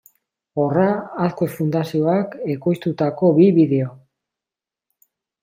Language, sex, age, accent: Basque, male, 50-59, Mendebalekoa (Araba, Bizkaia, Gipuzkoako mendebaleko herri batzuk)